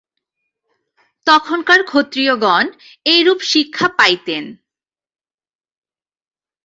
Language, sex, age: Bengali, female, 19-29